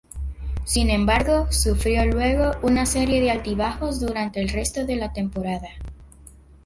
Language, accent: Spanish, Caribe: Cuba, Venezuela, Puerto Rico, República Dominicana, Panamá, Colombia caribeña, México caribeño, Costa del golfo de México